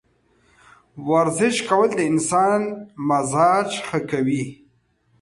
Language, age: Pashto, 30-39